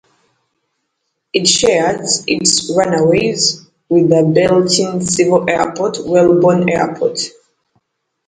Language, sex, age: English, female, 19-29